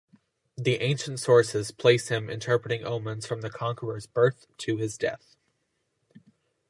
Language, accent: English, United States English